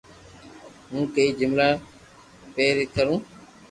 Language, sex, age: Loarki, female, under 19